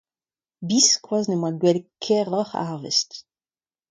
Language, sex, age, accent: Breton, female, 40-49, Kerneveg